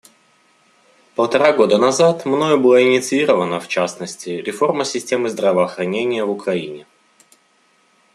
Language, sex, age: Russian, male, 19-29